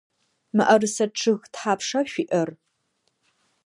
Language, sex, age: Adyghe, female, 30-39